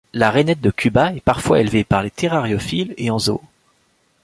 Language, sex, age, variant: French, male, 19-29, Français de métropole